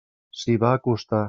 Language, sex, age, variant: Catalan, male, 40-49, Central